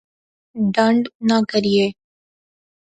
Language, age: Pahari-Potwari, 19-29